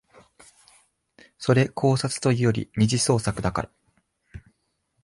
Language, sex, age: Japanese, male, 19-29